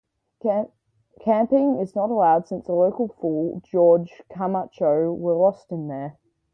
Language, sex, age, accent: English, female, under 19, Australian English